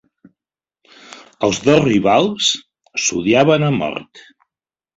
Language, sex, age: Catalan, male, 60-69